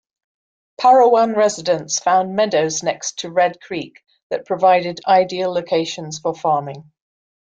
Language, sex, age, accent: English, female, 50-59, Scottish English